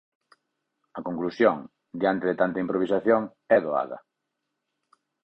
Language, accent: Galician, Central (gheada); Normativo (estándar)